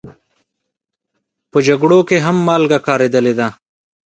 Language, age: Pashto, 19-29